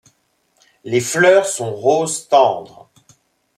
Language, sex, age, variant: French, male, 30-39, Français de métropole